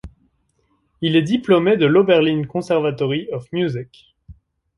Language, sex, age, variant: French, male, 19-29, Français de métropole